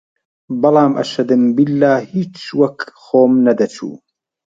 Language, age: Central Kurdish, 40-49